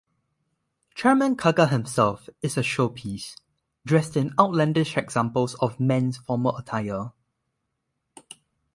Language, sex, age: English, male, under 19